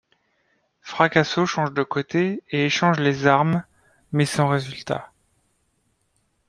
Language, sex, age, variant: French, male, 30-39, Français de métropole